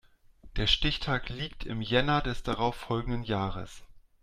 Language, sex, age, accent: German, male, 40-49, Deutschland Deutsch